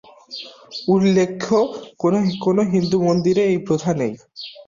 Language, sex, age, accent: Bengali, male, under 19, Standard Bengali